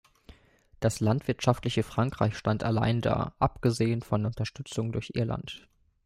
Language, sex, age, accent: German, male, 19-29, Deutschland Deutsch